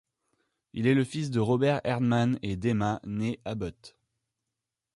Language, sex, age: French, male, 30-39